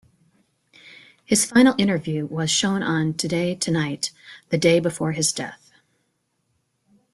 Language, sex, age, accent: English, female, 40-49, United States English